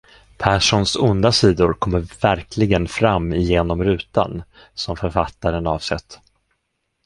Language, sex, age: Swedish, male, 40-49